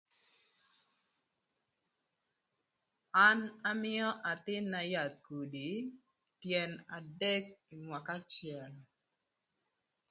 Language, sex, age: Thur, female, 30-39